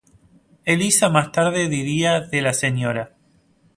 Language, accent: Spanish, Rioplatense: Argentina, Uruguay, este de Bolivia, Paraguay